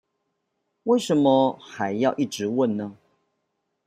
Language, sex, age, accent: Chinese, male, 40-49, 出生地：臺北市